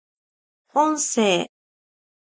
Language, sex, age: Japanese, female, 40-49